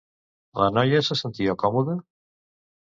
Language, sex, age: Catalan, male, 60-69